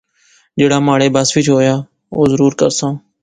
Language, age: Pahari-Potwari, 19-29